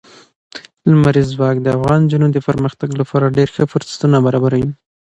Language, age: Pashto, 19-29